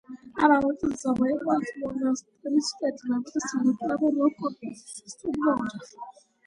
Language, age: Georgian, 30-39